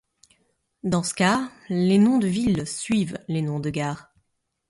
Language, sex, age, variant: French, female, 30-39, Français de métropole